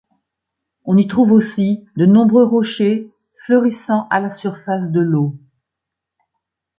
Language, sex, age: French, female, 70-79